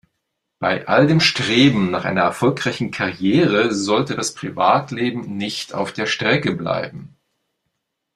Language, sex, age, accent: German, male, 40-49, Deutschland Deutsch